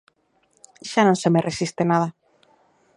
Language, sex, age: Galician, female, 30-39